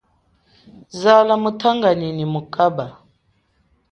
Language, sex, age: Chokwe, female, 19-29